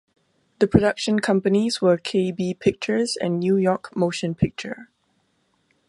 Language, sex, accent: English, female, Singaporean English